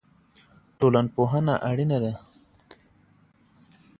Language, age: Pashto, 30-39